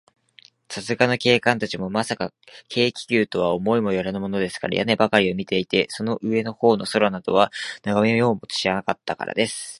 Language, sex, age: Japanese, male, 19-29